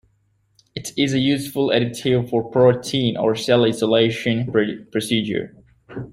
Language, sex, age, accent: English, male, 19-29, United States English